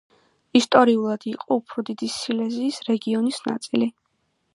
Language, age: Georgian, under 19